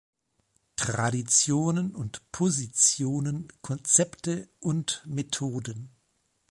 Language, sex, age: German, male, 40-49